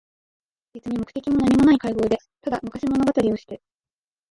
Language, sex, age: Japanese, female, 19-29